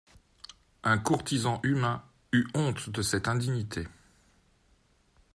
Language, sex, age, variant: French, male, 50-59, Français de métropole